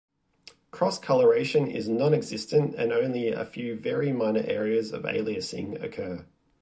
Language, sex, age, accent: English, male, 30-39, Australian English